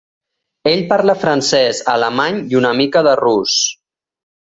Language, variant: Catalan, Central